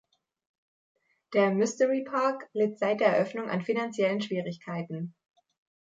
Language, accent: German, Deutschland Deutsch